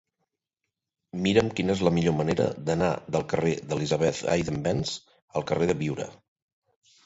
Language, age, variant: Catalan, 70-79, Central